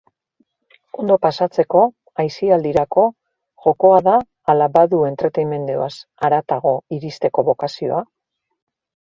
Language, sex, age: Basque, female, 40-49